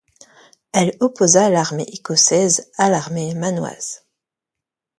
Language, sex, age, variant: French, female, 30-39, Français de métropole